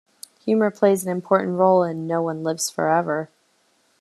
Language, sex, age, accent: English, female, 19-29, United States English